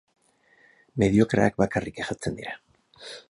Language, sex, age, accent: Basque, male, 50-59, Erdialdekoa edo Nafarra (Gipuzkoa, Nafarroa)